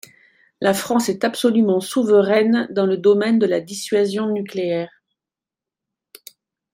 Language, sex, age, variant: French, female, 40-49, Français de métropole